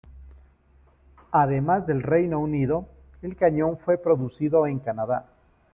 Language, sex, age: Spanish, male, 50-59